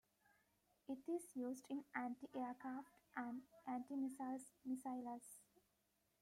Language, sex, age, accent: English, female, 19-29, England English